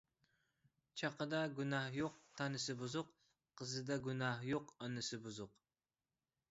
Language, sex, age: Uyghur, male, 30-39